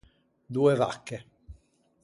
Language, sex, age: Ligurian, male, 30-39